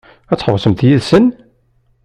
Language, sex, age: Kabyle, male, 40-49